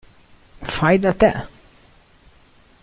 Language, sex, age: Italian, male, 19-29